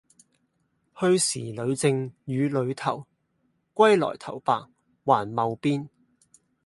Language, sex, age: Cantonese, male, 19-29